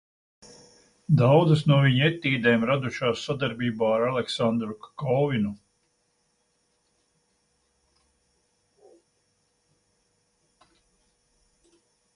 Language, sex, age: Latvian, male, 70-79